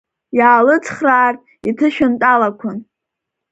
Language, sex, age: Abkhazian, female, under 19